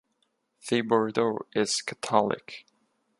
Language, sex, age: English, male, 19-29